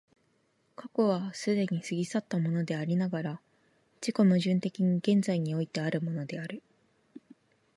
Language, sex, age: Japanese, female, 19-29